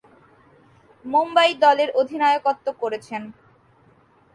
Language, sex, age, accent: Bengali, female, 19-29, শুদ্ধ বাংলা